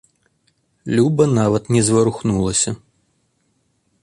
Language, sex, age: Belarusian, male, 30-39